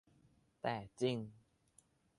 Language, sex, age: Thai, male, under 19